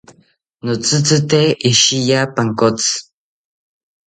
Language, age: South Ucayali Ashéninka, under 19